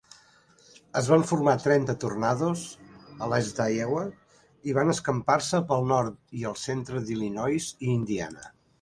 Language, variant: Catalan, Central